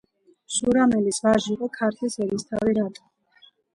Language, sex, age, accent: Georgian, female, 40-49, ჩვეულებრივი